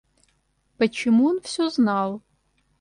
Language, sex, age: Russian, female, 30-39